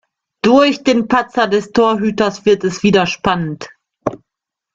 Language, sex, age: German, female, 30-39